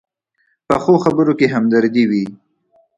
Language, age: Pashto, 19-29